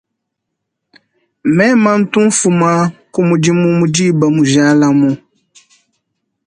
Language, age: Luba-Lulua, 30-39